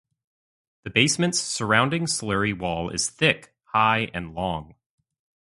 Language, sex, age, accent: English, male, 19-29, United States English